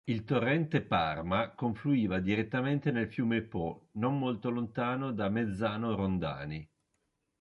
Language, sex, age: Italian, female, 60-69